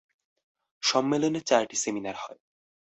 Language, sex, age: Bengali, male, under 19